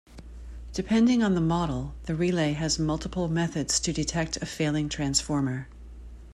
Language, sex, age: English, female, 50-59